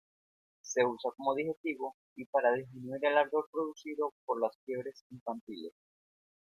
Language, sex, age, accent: Spanish, male, 19-29, Caribe: Cuba, Venezuela, Puerto Rico, República Dominicana, Panamá, Colombia caribeña, México caribeño, Costa del golfo de México